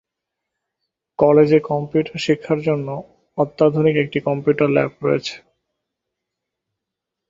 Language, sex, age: Bengali, male, 19-29